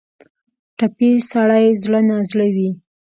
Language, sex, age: Pashto, female, 19-29